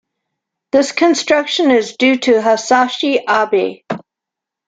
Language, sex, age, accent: English, female, 50-59, United States English